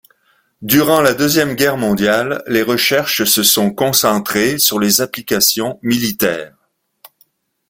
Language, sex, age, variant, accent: French, male, 60-69, Français d'Amérique du Nord, Français du Canada